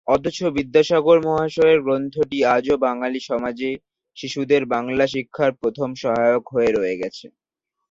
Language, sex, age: Bengali, male, 19-29